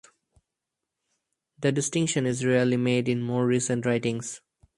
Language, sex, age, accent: English, male, 19-29, United States English